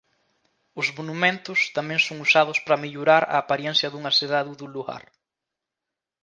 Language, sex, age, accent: Galician, male, 19-29, Atlántico (seseo e gheada)